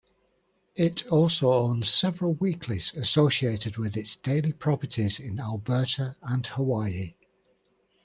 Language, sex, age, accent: English, male, 50-59, England English